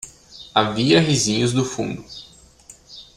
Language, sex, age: Portuguese, male, 19-29